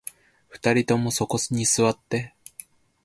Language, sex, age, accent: Japanese, male, 19-29, 標準語